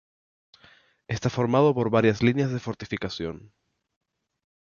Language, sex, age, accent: Spanish, male, 19-29, España: Islas Canarias